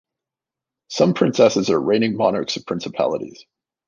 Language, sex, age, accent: English, male, 30-39, Canadian English